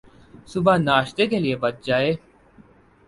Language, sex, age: Urdu, male, 19-29